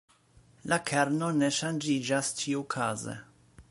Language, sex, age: Esperanto, male, 40-49